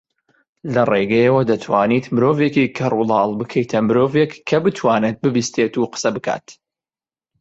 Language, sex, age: Central Kurdish, male, 19-29